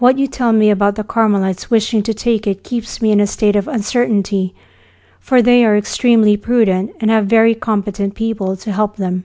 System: none